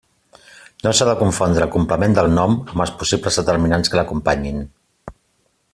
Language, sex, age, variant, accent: Catalan, male, 50-59, Central, central